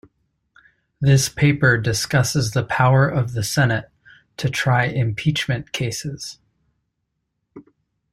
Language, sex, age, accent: English, male, 30-39, United States English